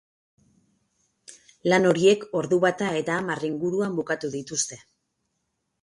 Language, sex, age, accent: Basque, female, 30-39, Mendebalekoa (Araba, Bizkaia, Gipuzkoako mendebaleko herri batzuk)